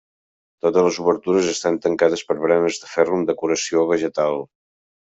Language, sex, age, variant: Catalan, male, 50-59, Central